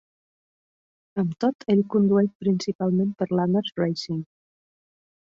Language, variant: Catalan, Septentrional